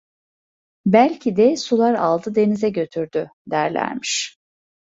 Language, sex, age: Turkish, female, 50-59